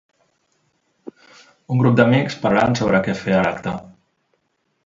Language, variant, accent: Catalan, Central, central